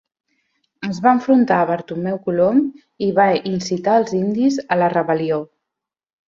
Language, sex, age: Catalan, female, 30-39